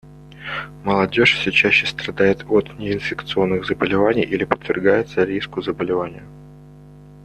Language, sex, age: Russian, male, 30-39